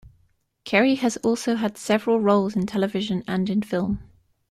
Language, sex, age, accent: English, female, 19-29, England English